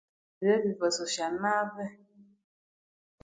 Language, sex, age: Konzo, female, 30-39